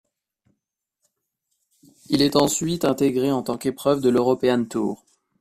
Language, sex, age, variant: French, male, 30-39, Français de métropole